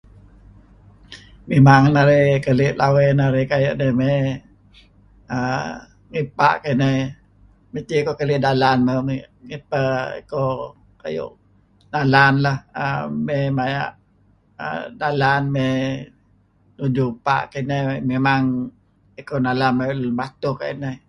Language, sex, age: Kelabit, male, 70-79